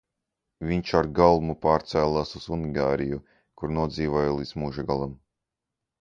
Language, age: Latvian, 19-29